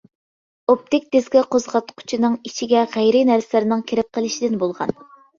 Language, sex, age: Uyghur, female, under 19